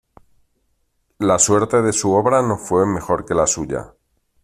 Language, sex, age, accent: Spanish, male, 40-49, España: Centro-Sur peninsular (Madrid, Toledo, Castilla-La Mancha)